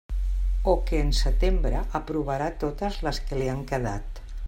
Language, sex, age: Catalan, female, 60-69